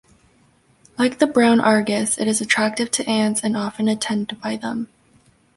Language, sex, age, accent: English, female, 19-29, Canadian English